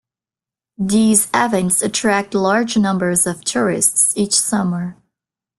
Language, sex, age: English, female, 19-29